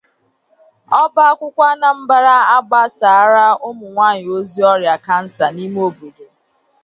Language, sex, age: Igbo, female, 19-29